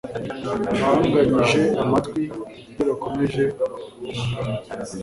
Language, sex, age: Kinyarwanda, male, 19-29